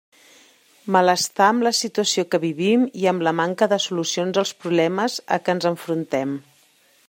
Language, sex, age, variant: Catalan, female, 40-49, Central